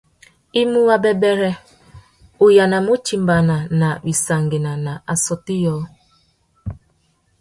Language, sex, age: Tuki, female, 30-39